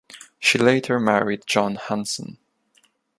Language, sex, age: English, male, 19-29